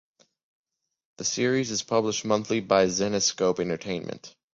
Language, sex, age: English, male, under 19